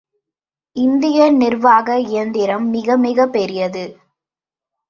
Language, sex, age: Tamil, female, under 19